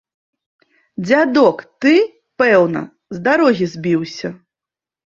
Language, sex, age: Belarusian, female, 30-39